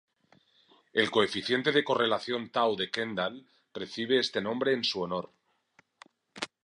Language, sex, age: Spanish, male, 40-49